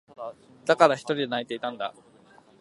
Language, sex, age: Japanese, male, 19-29